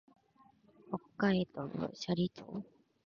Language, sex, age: Japanese, female, 19-29